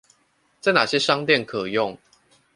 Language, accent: Chinese, 出生地：臺北市